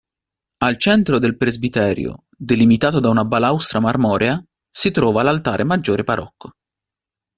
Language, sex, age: Italian, male, 19-29